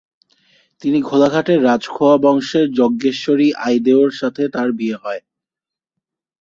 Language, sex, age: Bengali, male, 19-29